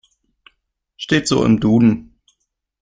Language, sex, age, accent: German, male, 30-39, Deutschland Deutsch